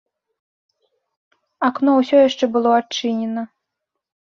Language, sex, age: Belarusian, female, 19-29